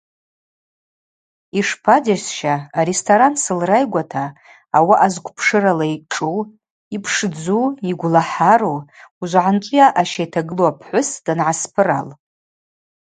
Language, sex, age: Abaza, female, 40-49